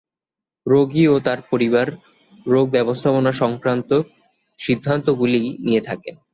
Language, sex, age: Bengali, male, under 19